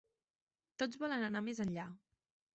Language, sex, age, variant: Catalan, female, 19-29, Central